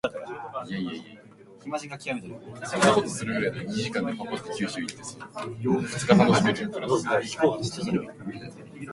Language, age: Japanese, 19-29